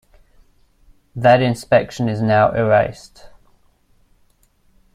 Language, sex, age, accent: English, male, 30-39, Australian English